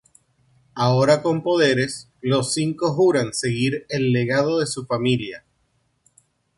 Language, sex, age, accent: Spanish, male, 40-49, Caribe: Cuba, Venezuela, Puerto Rico, República Dominicana, Panamá, Colombia caribeña, México caribeño, Costa del golfo de México